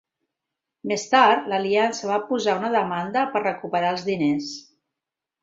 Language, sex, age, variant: Catalan, female, 60-69, Central